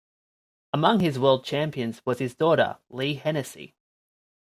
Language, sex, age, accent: English, male, 19-29, Australian English